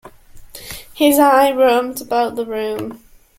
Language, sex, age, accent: English, female, 19-29, England English